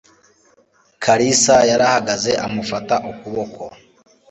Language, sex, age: Kinyarwanda, male, 19-29